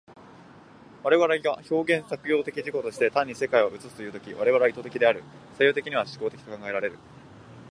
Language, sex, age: Japanese, male, 19-29